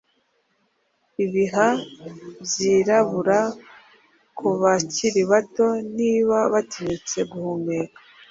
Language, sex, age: Kinyarwanda, female, 30-39